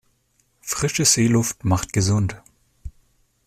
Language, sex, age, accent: German, male, 19-29, Deutschland Deutsch